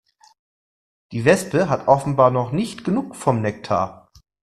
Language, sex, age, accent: German, male, 40-49, Deutschland Deutsch